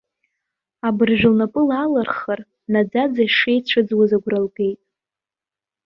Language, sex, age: Abkhazian, female, 19-29